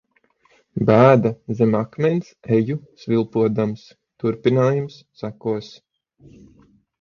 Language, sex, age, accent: Latvian, male, 30-39, Dzimtā valoda